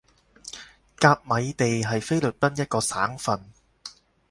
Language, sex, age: Cantonese, male, 30-39